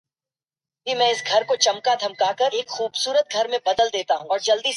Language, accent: English, United States English